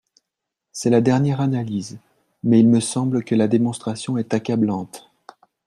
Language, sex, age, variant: French, male, 40-49, Français de métropole